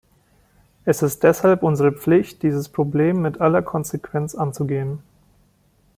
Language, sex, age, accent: German, female, 19-29, Deutschland Deutsch